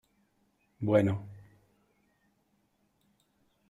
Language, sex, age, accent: Spanish, male, 30-39, México